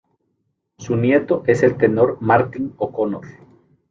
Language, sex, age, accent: Spanish, male, 40-49, América central